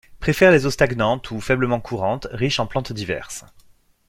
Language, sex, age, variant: French, male, 30-39, Français de métropole